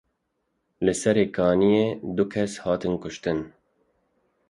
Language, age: Kurdish, 30-39